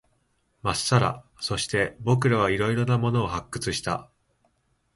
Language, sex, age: Japanese, male, 19-29